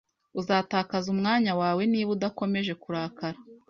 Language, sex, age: Kinyarwanda, female, 19-29